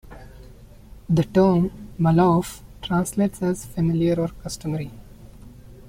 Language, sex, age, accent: English, male, 19-29, India and South Asia (India, Pakistan, Sri Lanka)